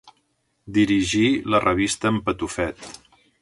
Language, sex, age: Catalan, male, 50-59